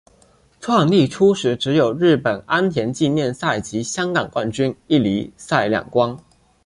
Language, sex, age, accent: Chinese, male, 19-29, 出生地：福建省